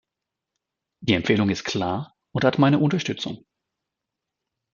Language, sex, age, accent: German, male, 30-39, Deutschland Deutsch